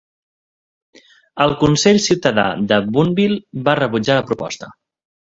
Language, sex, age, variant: Catalan, male, 19-29, Central